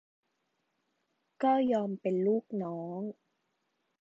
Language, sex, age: Thai, female, 19-29